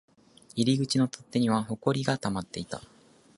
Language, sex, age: Japanese, male, 19-29